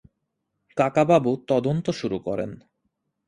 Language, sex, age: Bengali, male, 19-29